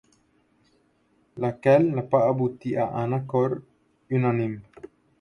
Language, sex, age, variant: French, male, 19-29, Français de métropole